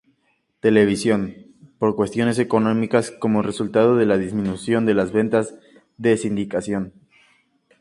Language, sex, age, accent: Spanish, male, 19-29, México